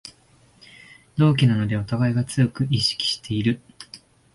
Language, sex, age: Japanese, male, 19-29